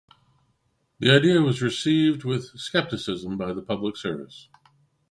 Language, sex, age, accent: English, male, 50-59, Canadian English